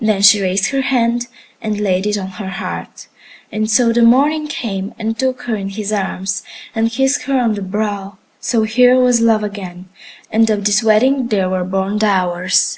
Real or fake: real